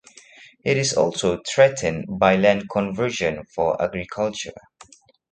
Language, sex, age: English, male, 19-29